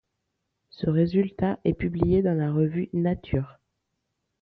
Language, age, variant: French, 30-39, Français de métropole